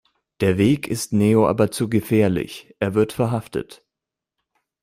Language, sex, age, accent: German, male, 19-29, Deutschland Deutsch